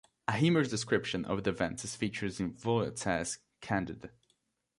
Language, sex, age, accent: English, male, 19-29, England English